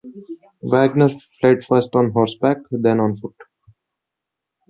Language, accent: English, India and South Asia (India, Pakistan, Sri Lanka)